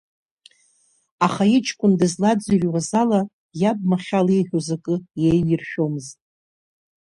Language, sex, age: Abkhazian, female, 40-49